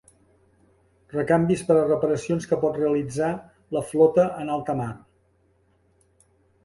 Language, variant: Catalan, Central